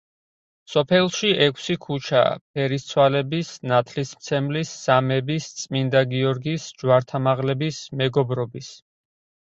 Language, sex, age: Georgian, male, 30-39